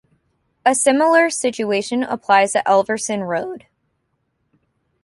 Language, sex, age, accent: English, female, 19-29, United States English